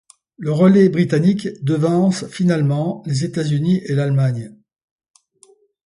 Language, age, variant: French, 70-79, Français de métropole